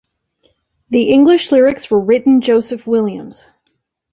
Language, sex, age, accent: English, female, 50-59, United States English